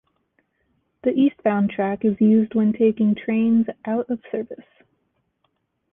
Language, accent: English, United States English